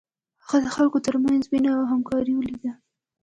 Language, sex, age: Pashto, female, 19-29